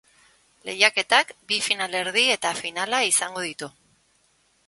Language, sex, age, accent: Basque, female, 40-49, Erdialdekoa edo Nafarra (Gipuzkoa, Nafarroa)